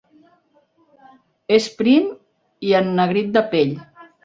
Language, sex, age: Catalan, female, 40-49